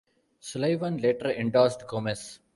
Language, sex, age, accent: English, male, 40-49, India and South Asia (India, Pakistan, Sri Lanka)